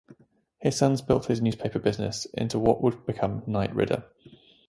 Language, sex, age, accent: English, male, 19-29, England English